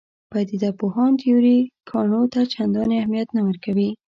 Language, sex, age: Pashto, female, under 19